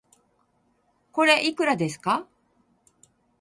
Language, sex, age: Japanese, female, 60-69